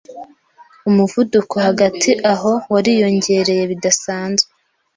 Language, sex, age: Kinyarwanda, female, 19-29